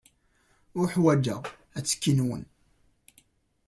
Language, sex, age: Kabyle, male, 19-29